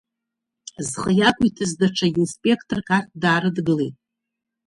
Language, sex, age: Abkhazian, female, 40-49